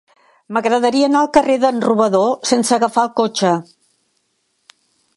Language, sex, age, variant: Catalan, female, 70-79, Central